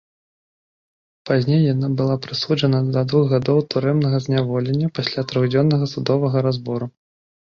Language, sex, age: Belarusian, male, 19-29